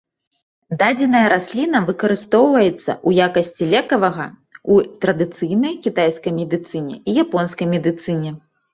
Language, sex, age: Belarusian, female, 30-39